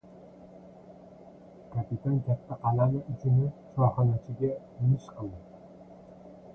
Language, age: Uzbek, 40-49